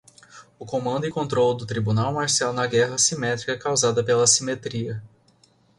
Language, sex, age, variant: Portuguese, male, 19-29, Portuguese (Brasil)